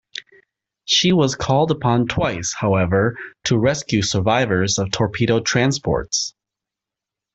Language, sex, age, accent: English, male, 30-39, United States English